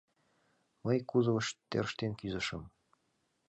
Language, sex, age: Mari, male, 19-29